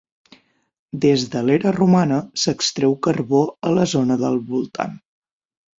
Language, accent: Catalan, central; septentrional